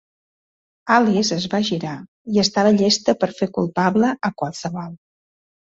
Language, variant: Catalan, Balear